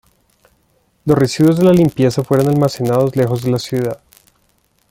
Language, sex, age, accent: Spanish, male, 30-39, Andino-Pacífico: Colombia, Perú, Ecuador, oeste de Bolivia y Venezuela andina